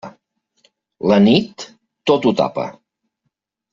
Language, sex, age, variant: Catalan, male, 50-59, Central